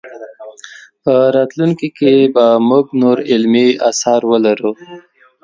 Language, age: Pashto, 30-39